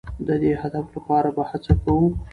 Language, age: Pashto, 19-29